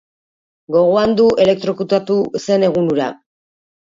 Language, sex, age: Basque, female, 40-49